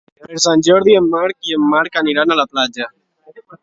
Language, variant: Catalan, Alacantí